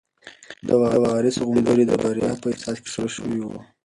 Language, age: Pashto, under 19